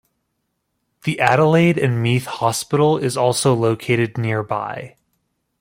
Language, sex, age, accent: English, male, 30-39, United States English